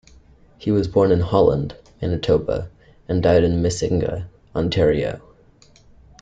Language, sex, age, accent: English, male, under 19, Canadian English